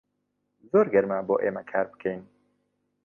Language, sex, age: Central Kurdish, male, 19-29